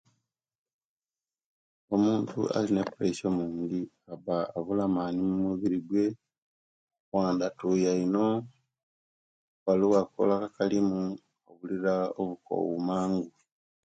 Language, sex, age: Kenyi, male, 30-39